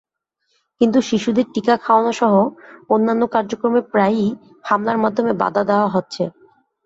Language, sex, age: Bengali, female, 30-39